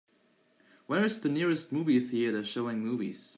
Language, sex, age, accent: English, male, 19-29, United States English